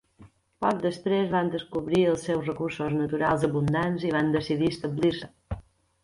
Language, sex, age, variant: Catalan, female, 50-59, Balear